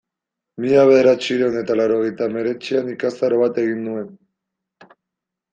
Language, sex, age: Basque, male, 19-29